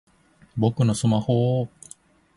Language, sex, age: Japanese, male, 40-49